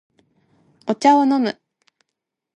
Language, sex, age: Japanese, female, 19-29